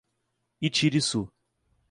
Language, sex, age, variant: Portuguese, male, 19-29, Portuguese (Brasil)